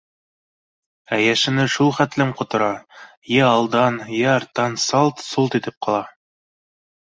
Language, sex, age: Bashkir, male, 19-29